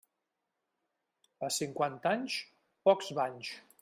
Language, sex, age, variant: Catalan, male, 50-59, Central